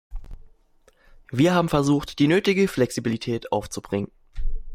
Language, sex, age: German, male, 19-29